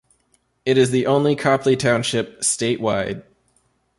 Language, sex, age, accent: English, male, 19-29, United States English